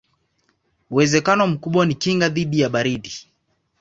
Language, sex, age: Swahili, male, 19-29